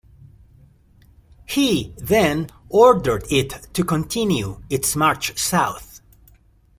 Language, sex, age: English, male, 60-69